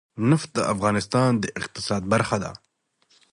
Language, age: Pashto, 19-29